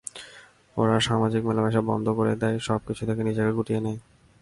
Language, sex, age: Bengali, male, 19-29